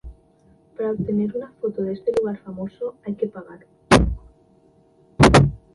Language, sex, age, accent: Spanish, female, under 19, España: Norte peninsular (Asturias, Castilla y León, Cantabria, País Vasco, Navarra, Aragón, La Rioja, Guadalajara, Cuenca)